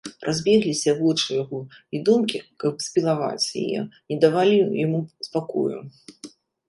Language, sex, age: Belarusian, female, 30-39